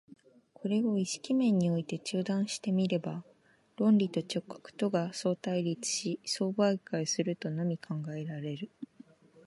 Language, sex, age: Japanese, female, 19-29